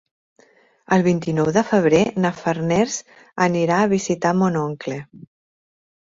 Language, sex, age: Catalan, female, 40-49